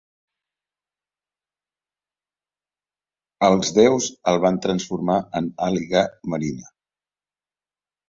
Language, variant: Catalan, Central